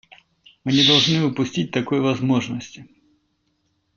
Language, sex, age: Russian, male, 40-49